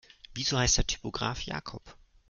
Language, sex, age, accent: German, male, 19-29, Deutschland Deutsch